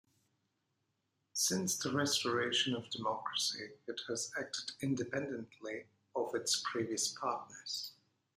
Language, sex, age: English, male, 19-29